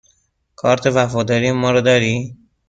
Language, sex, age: Persian, male, 19-29